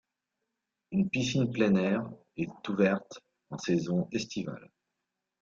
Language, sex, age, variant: French, male, 50-59, Français de métropole